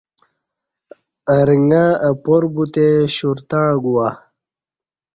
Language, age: Kati, 19-29